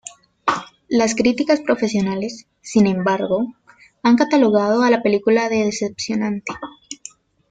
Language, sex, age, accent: Spanish, female, 19-29, Andino-Pacífico: Colombia, Perú, Ecuador, oeste de Bolivia y Venezuela andina